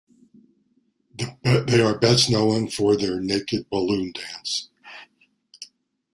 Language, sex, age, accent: English, male, 60-69, United States English